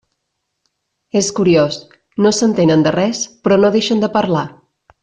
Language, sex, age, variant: Catalan, female, 30-39, Central